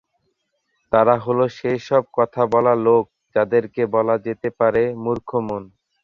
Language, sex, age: Bengali, male, 19-29